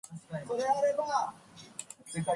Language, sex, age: English, female, 19-29